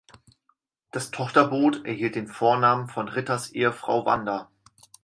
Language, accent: German, Deutschland Deutsch